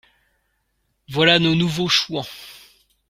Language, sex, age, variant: French, male, 30-39, Français de métropole